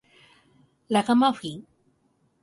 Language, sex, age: Japanese, female, 50-59